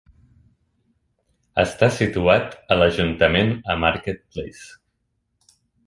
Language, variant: Catalan, Central